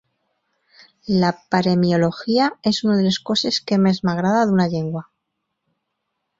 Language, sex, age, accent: Catalan, female, 40-49, valencià